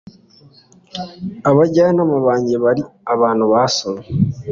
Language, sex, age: Kinyarwanda, male, 19-29